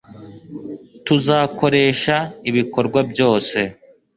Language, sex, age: Kinyarwanda, male, 19-29